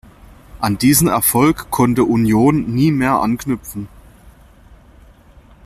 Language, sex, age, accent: German, male, 30-39, Deutschland Deutsch